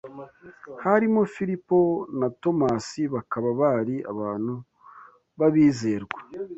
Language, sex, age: Kinyarwanda, male, 19-29